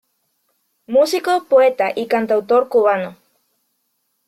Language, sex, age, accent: Spanish, female, 19-29, América central